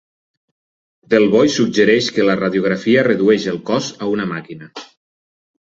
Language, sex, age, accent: Catalan, male, 40-49, occidental